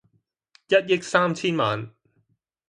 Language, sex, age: Cantonese, male, 30-39